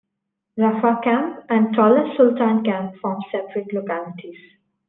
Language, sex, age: English, female, 19-29